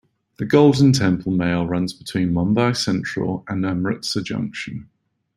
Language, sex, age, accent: English, male, 30-39, England English